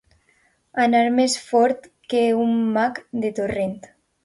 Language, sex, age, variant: Catalan, female, under 19, Alacantí